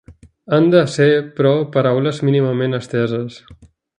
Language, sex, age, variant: Catalan, male, 30-39, Central